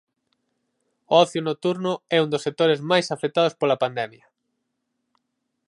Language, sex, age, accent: Galician, male, 19-29, Central (gheada)